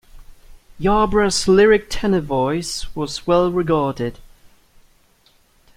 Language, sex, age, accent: English, male, 19-29, England English